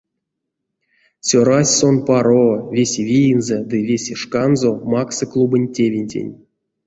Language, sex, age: Erzya, male, 30-39